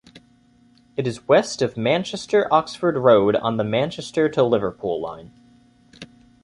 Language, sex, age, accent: English, male, 19-29, United States English